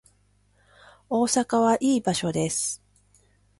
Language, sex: Japanese, female